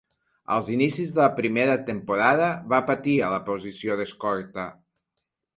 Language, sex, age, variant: Catalan, male, 40-49, Nord-Occidental